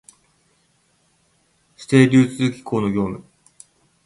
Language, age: Japanese, 30-39